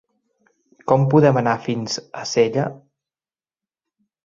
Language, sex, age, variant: Catalan, male, 40-49, Central